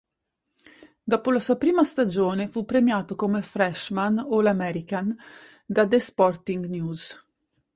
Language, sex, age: Italian, female, 30-39